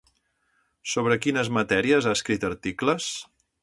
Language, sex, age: Catalan, male, 50-59